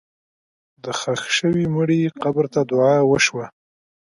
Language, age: Pashto, 19-29